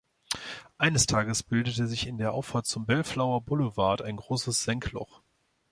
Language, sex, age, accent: German, male, 30-39, Deutschland Deutsch